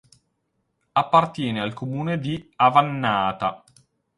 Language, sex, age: Italian, male, 30-39